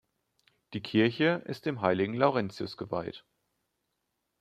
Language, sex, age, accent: German, male, 19-29, Deutschland Deutsch